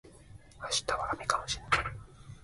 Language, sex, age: Japanese, male, 19-29